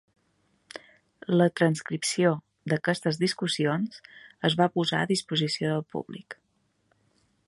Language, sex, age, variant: Catalan, female, 30-39, Balear